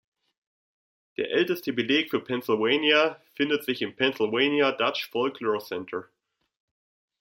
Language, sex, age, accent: German, male, 19-29, Deutschland Deutsch